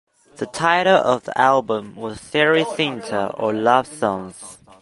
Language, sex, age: English, male, under 19